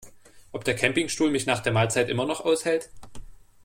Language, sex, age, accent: German, male, 19-29, Deutschland Deutsch